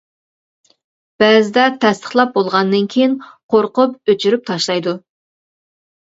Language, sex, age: Uyghur, female, 40-49